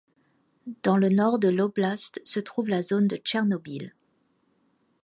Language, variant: French, Français de métropole